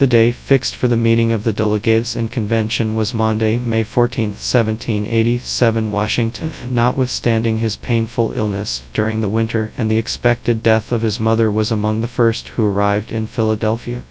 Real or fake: fake